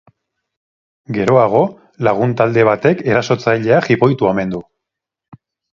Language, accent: Basque, Erdialdekoa edo Nafarra (Gipuzkoa, Nafarroa)